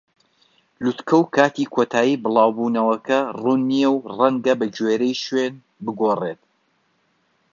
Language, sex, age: Central Kurdish, male, 30-39